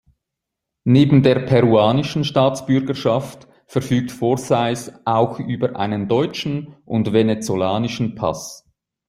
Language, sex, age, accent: German, male, 40-49, Schweizerdeutsch